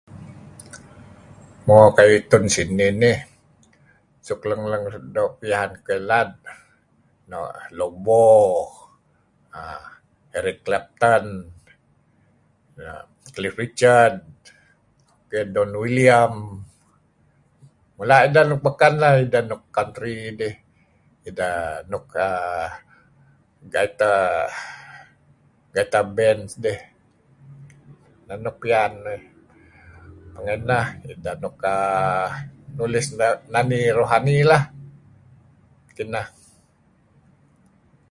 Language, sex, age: Kelabit, male, 60-69